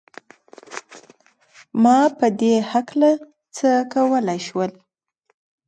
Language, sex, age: Pashto, female, 19-29